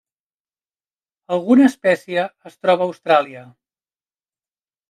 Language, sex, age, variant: Catalan, male, 30-39, Central